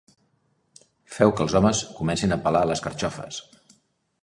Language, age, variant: Catalan, 50-59, Central